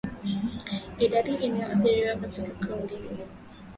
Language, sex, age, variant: Swahili, female, 19-29, Kiswahili Sanifu (EA)